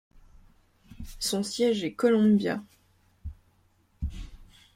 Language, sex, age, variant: French, female, 19-29, Français de métropole